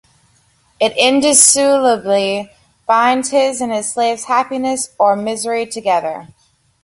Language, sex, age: English, female, 19-29